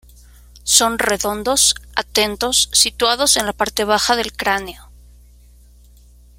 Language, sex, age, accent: Spanish, female, 30-39, México